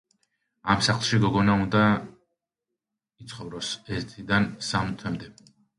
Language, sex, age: Georgian, male, 30-39